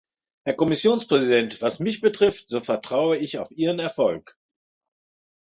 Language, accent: German, Deutschland Deutsch